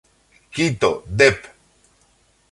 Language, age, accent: Spanish, 40-49, España: Centro-Sur peninsular (Madrid, Toledo, Castilla-La Mancha)